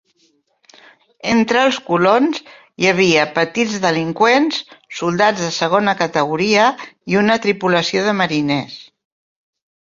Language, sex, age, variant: Catalan, female, 60-69, Central